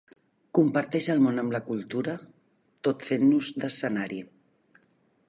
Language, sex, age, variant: Catalan, female, 50-59, Central